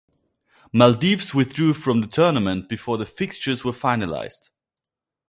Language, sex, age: English, male, 19-29